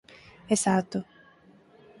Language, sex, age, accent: Galician, female, 19-29, Central (gheada)